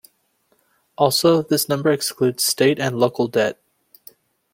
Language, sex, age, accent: English, male, 19-29, United States English